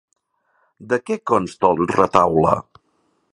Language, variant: Catalan, Central